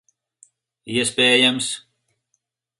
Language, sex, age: Latvian, male, 50-59